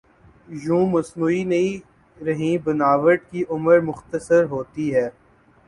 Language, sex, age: Urdu, male, 19-29